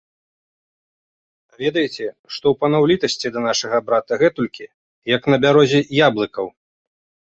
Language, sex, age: Belarusian, male, 30-39